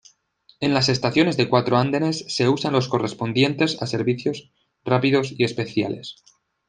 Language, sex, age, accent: Spanish, male, 19-29, España: Centro-Sur peninsular (Madrid, Toledo, Castilla-La Mancha)